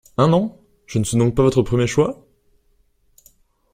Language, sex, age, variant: French, male, 19-29, Français de métropole